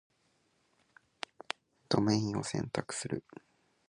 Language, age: Japanese, 19-29